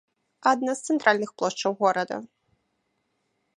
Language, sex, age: Belarusian, female, 19-29